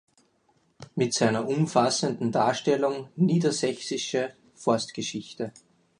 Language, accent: German, Österreichisches Deutsch